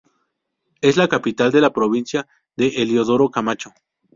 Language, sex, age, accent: Spanish, male, 19-29, México